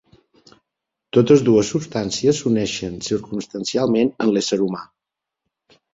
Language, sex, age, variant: Catalan, male, 40-49, Central